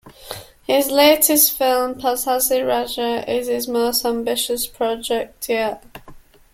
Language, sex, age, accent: English, female, 19-29, England English